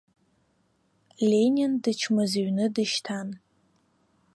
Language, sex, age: Abkhazian, female, 19-29